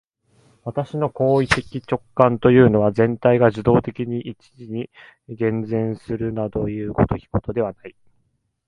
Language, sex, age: Japanese, male, 19-29